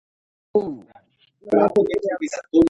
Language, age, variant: Portuguese, 40-49, Portuguese (Brasil)